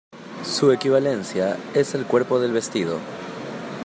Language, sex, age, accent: Spanish, male, 19-29, Andino-Pacífico: Colombia, Perú, Ecuador, oeste de Bolivia y Venezuela andina